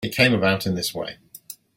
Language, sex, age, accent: English, male, 50-59, England English